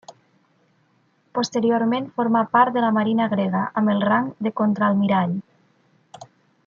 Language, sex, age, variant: Catalan, female, 30-39, Nord-Occidental